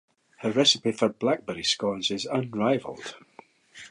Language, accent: English, Scottish English